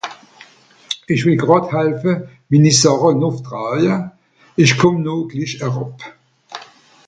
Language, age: Swiss German, 60-69